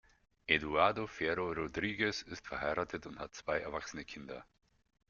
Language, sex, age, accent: German, male, 50-59, Deutschland Deutsch